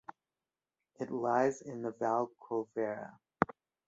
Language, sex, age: English, male, 19-29